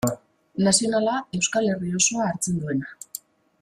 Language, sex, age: Basque, female, 50-59